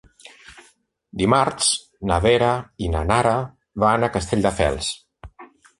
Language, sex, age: Catalan, male, 50-59